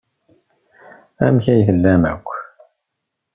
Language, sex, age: Kabyle, male, 30-39